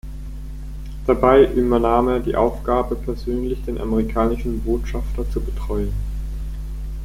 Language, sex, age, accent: German, male, 19-29, Deutschland Deutsch; Schweizerdeutsch